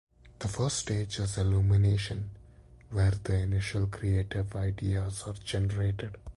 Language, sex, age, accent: English, male, 19-29, India and South Asia (India, Pakistan, Sri Lanka)